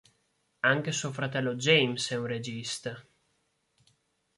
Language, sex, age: Italian, male, 19-29